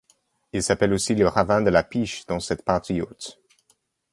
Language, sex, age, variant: French, male, 19-29, Français de métropole